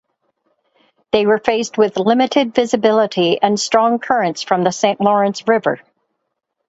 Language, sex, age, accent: English, female, 60-69, United States English